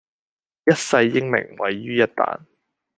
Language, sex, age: Cantonese, male, 19-29